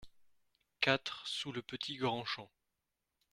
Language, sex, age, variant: French, male, 19-29, Français de métropole